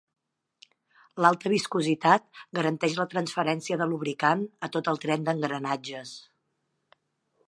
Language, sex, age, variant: Catalan, female, 40-49, Central